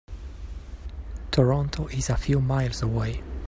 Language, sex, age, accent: English, male, 19-29, England English